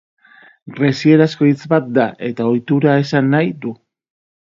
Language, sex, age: Basque, male, 30-39